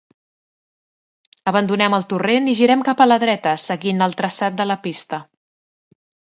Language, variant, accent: Catalan, Central, central